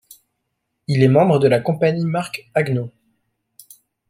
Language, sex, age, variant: French, male, 19-29, Français de métropole